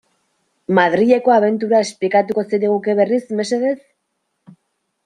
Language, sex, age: Basque, female, 30-39